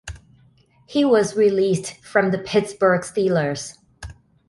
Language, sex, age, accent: English, female, 19-29, United States English